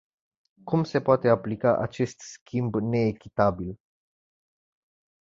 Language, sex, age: Romanian, male, 19-29